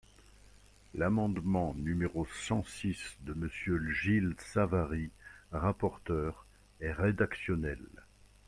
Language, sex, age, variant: French, male, 50-59, Français de métropole